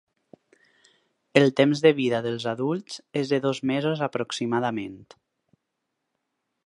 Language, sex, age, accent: Catalan, male, 19-29, valencià